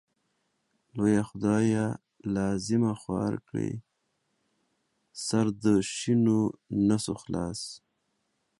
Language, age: Pashto, 40-49